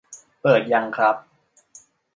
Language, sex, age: Thai, male, 19-29